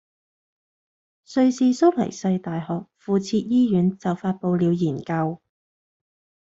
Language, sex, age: Cantonese, female, 19-29